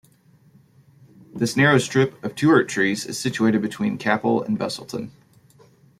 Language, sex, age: English, male, 30-39